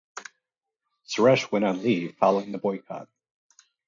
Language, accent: English, United States English